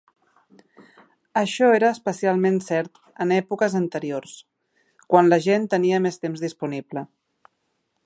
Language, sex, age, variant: Catalan, female, 30-39, Central